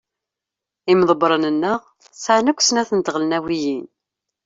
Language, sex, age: Kabyle, female, 30-39